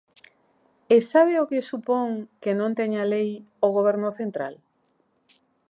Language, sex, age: Galician, female, 40-49